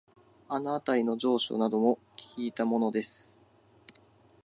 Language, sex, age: Japanese, male, 19-29